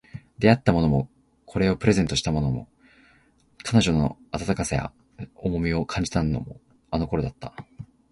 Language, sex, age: Japanese, male, 19-29